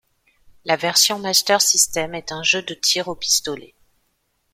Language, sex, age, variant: French, female, 40-49, Français de métropole